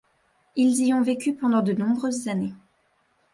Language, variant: French, Français de métropole